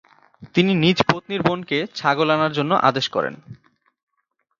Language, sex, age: Bengali, male, 19-29